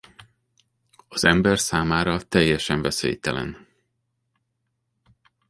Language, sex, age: Hungarian, male, 40-49